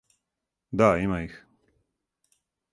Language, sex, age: Serbian, male, 30-39